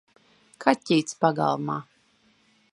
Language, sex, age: Latvian, female, 40-49